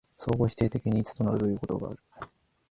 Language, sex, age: Japanese, male, 19-29